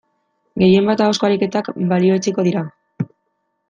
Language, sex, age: Basque, female, 19-29